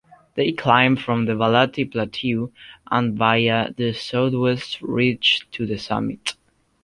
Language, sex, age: English, male, under 19